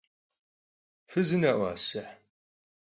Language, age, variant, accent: Kabardian, 19-29, Адыгэбзэ (Къэбэрдей, Кирил, псоми зэдай), Джылэхъстэней (Gilahsteney)